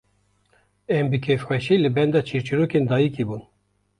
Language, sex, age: Kurdish, male, 50-59